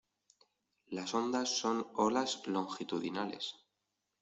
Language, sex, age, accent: Spanish, male, 19-29, España: Norte peninsular (Asturias, Castilla y León, Cantabria, País Vasco, Navarra, Aragón, La Rioja, Guadalajara, Cuenca)